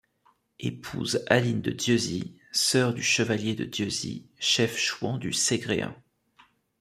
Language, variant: French, Français de métropole